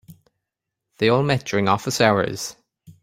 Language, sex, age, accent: English, male, 19-29, Irish English